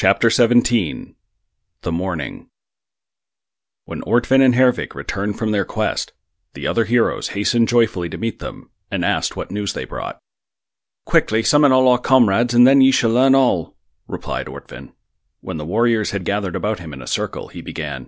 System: none